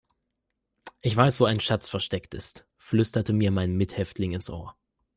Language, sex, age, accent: German, male, 19-29, Deutschland Deutsch